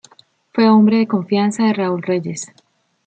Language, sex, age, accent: Spanish, female, 30-39, Andino-Pacífico: Colombia, Perú, Ecuador, oeste de Bolivia y Venezuela andina